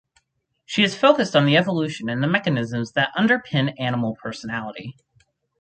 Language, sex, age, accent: English, male, under 19, United States English